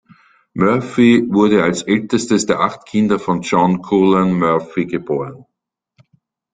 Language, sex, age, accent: German, male, 50-59, Österreichisches Deutsch